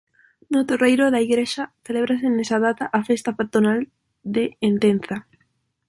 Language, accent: Galician, Neofalante